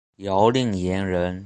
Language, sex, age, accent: Chinese, male, under 19, 出生地：浙江省